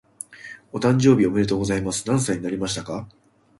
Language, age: Japanese, 30-39